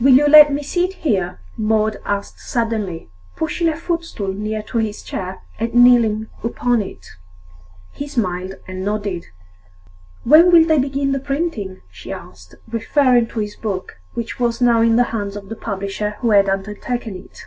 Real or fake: real